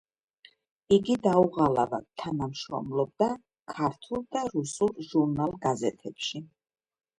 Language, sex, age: Georgian, female, 50-59